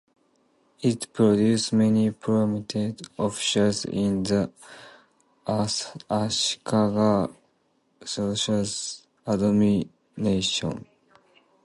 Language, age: English, 19-29